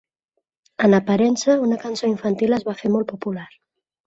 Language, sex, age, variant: Catalan, female, 30-39, Central